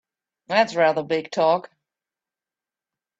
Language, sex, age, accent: English, female, 30-39, United States English